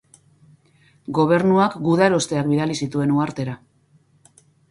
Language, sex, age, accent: Basque, female, 40-49, Mendebalekoa (Araba, Bizkaia, Gipuzkoako mendebaleko herri batzuk)